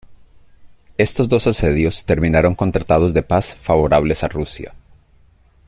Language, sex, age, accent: Spanish, male, 40-49, Caribe: Cuba, Venezuela, Puerto Rico, República Dominicana, Panamá, Colombia caribeña, México caribeño, Costa del golfo de México